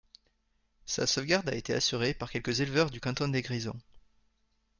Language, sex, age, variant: French, male, 19-29, Français de métropole